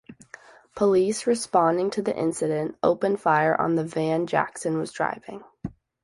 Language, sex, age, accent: English, female, 19-29, United States English